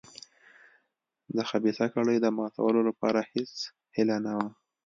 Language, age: Pashto, 19-29